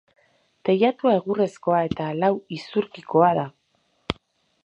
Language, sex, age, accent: Basque, female, 30-39, Mendebalekoa (Araba, Bizkaia, Gipuzkoako mendebaleko herri batzuk)